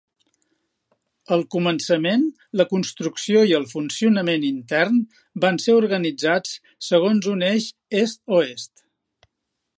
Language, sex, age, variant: Catalan, male, 60-69, Central